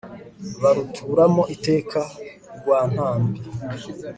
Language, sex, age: Kinyarwanda, female, 30-39